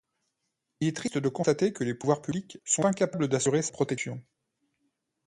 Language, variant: French, Français de métropole